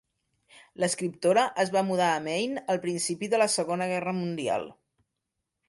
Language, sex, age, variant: Catalan, female, 50-59, Central